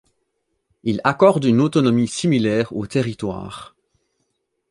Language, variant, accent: French, Français d'Europe, Français de Belgique